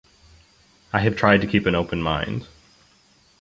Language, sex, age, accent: English, male, 30-39, United States English